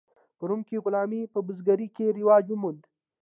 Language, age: Pashto, 19-29